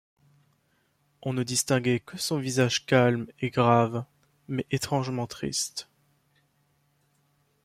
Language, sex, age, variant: French, male, 19-29, Français de métropole